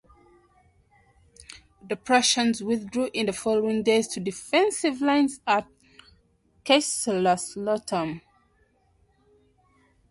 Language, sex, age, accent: English, female, 19-29, England English